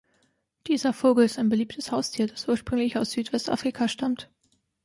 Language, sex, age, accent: German, female, 19-29, Deutschland Deutsch